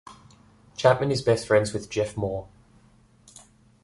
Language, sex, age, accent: English, male, 19-29, Australian English